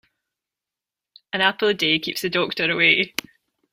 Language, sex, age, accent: English, male, 30-39, Scottish English